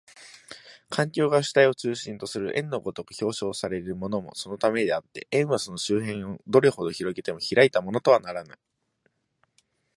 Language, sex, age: Japanese, male, 19-29